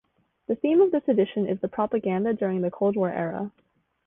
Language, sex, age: English, female, under 19